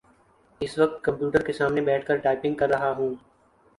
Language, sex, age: Urdu, male, 19-29